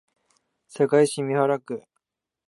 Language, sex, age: Japanese, male, under 19